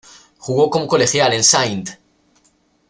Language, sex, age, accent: Spanish, male, 19-29, España: Norte peninsular (Asturias, Castilla y León, Cantabria, País Vasco, Navarra, Aragón, La Rioja, Guadalajara, Cuenca)